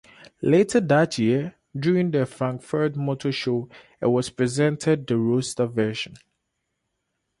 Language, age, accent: English, 19-29, United States English; Southern African (South Africa, Zimbabwe, Namibia)